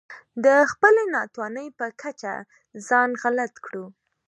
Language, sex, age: Pashto, female, 19-29